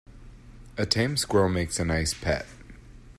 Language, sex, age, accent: English, male, 30-39, United States English